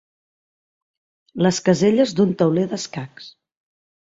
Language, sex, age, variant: Catalan, female, 30-39, Central